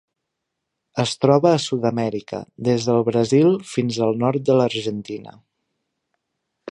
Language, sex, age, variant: Catalan, male, 19-29, Central